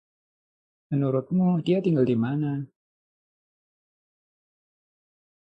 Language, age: Indonesian, 19-29